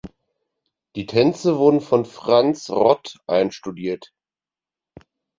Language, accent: German, Deutschland Deutsch